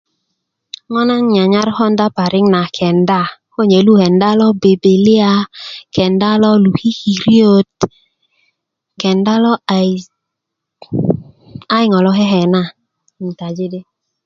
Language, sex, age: Kuku, female, 19-29